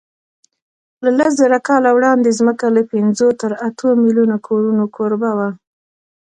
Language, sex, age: Pashto, female, 30-39